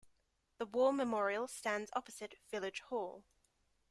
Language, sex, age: English, female, 19-29